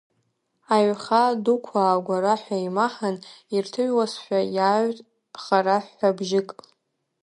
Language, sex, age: Abkhazian, female, under 19